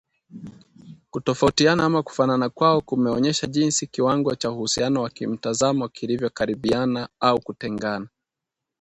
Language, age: Swahili, 19-29